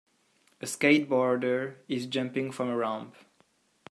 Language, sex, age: English, male, 19-29